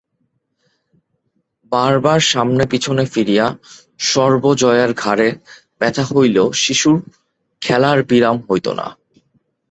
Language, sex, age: Bengali, male, 19-29